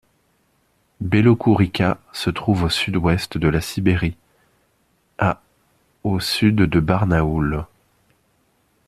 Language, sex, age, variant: French, male, 30-39, Français de métropole